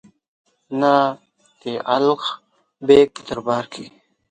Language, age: Pashto, 19-29